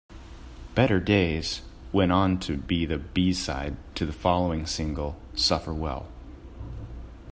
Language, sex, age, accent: English, male, 19-29, United States English